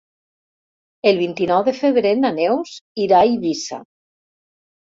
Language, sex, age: Catalan, female, 60-69